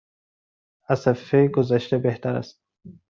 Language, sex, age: Persian, male, 19-29